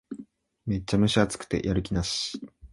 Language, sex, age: Japanese, male, 19-29